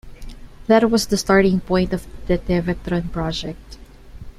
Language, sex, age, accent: English, female, 19-29, Filipino